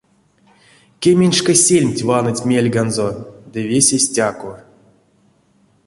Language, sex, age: Erzya, male, 30-39